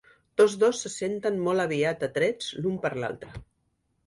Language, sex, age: Catalan, female, 60-69